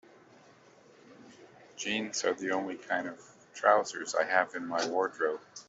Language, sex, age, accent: English, male, 60-69, United States English